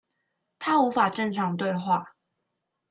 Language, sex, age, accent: Chinese, female, 19-29, 出生地：臺南市